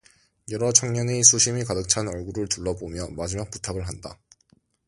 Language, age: Korean, 19-29